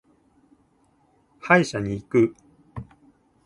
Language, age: Japanese, 19-29